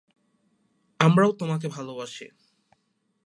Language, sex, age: Bengali, male, 19-29